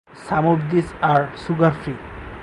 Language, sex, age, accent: English, male, 19-29, India and South Asia (India, Pakistan, Sri Lanka)